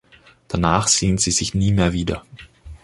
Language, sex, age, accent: German, male, 19-29, Österreichisches Deutsch